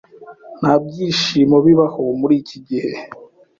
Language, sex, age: Kinyarwanda, male, 19-29